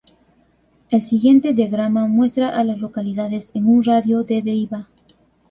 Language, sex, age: Spanish, female, 19-29